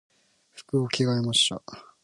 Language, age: Japanese, 19-29